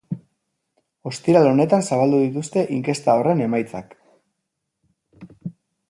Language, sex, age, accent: Basque, male, 40-49, Mendebalekoa (Araba, Bizkaia, Gipuzkoako mendebaleko herri batzuk)